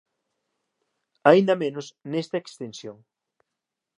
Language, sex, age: Galician, male, 30-39